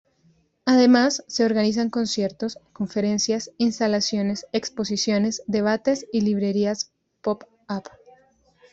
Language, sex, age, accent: Spanish, female, 19-29, Caribe: Cuba, Venezuela, Puerto Rico, República Dominicana, Panamá, Colombia caribeña, México caribeño, Costa del golfo de México